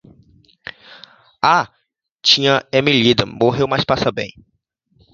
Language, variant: Portuguese, Portuguese (Brasil)